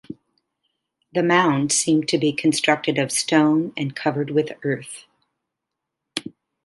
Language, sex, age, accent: English, female, 50-59, United States English